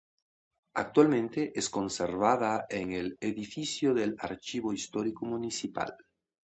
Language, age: Spanish, 60-69